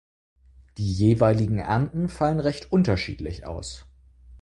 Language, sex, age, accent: German, male, 19-29, Deutschland Deutsch